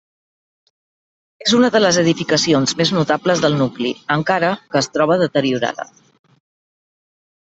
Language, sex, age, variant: Catalan, female, 50-59, Central